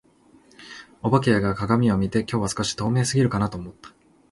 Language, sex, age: Japanese, male, 19-29